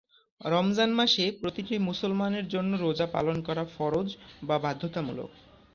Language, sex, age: Bengali, male, 19-29